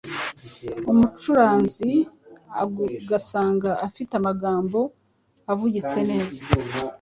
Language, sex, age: Kinyarwanda, female, 50-59